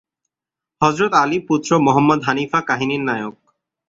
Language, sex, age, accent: Bengali, male, 19-29, Bangladeshi